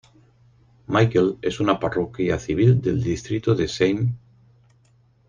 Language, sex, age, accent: Spanish, male, 50-59, España: Norte peninsular (Asturias, Castilla y León, Cantabria, País Vasco, Navarra, Aragón, La Rioja, Guadalajara, Cuenca)